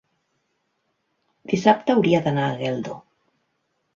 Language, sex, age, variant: Catalan, female, 40-49, Central